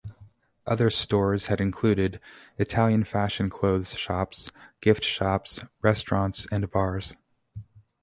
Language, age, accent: English, 30-39, United States English